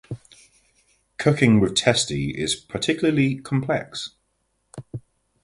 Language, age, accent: English, 40-49, England English